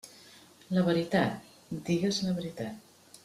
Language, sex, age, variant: Catalan, female, 50-59, Central